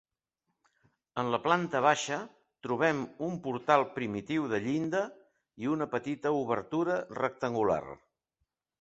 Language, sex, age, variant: Catalan, female, 60-69, Central